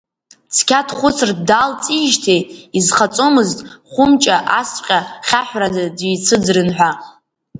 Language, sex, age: Abkhazian, female, under 19